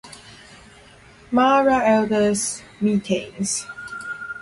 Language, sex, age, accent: English, female, 19-29, Hong Kong English